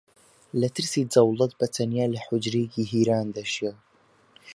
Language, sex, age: Central Kurdish, male, under 19